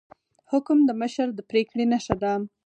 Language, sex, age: Pashto, female, under 19